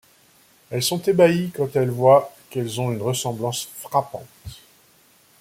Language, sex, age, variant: French, male, 50-59, Français de métropole